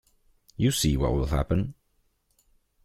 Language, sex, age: English, male, 19-29